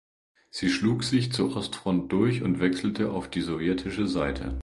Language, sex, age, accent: German, male, 30-39, Deutschland Deutsch